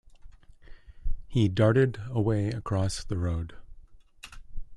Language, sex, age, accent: English, male, 30-39, Canadian English